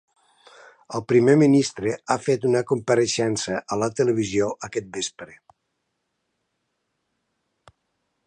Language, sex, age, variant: Catalan, male, 60-69, Nord-Occidental